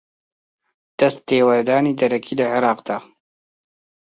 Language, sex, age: Central Kurdish, male, 19-29